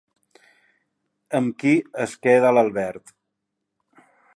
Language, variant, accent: Catalan, Central, central